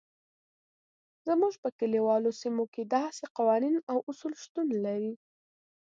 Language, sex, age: Pashto, female, under 19